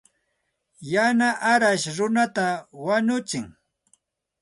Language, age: Santa Ana de Tusi Pasco Quechua, 40-49